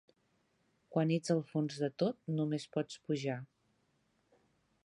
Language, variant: Catalan, Central